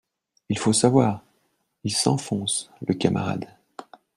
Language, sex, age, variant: French, male, 40-49, Français de métropole